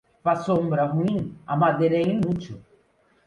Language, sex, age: Portuguese, female, 50-59